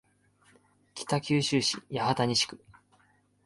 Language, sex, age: Japanese, male, 19-29